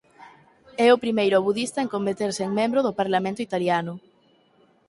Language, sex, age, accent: Galician, female, 19-29, Central (sen gheada)